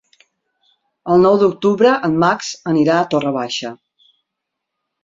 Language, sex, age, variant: Catalan, female, 40-49, Central